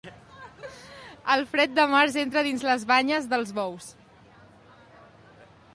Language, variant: Catalan, Septentrional